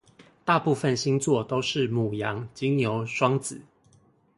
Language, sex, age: Chinese, male, 40-49